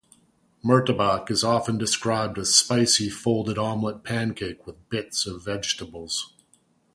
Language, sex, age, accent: English, male, 40-49, Canadian English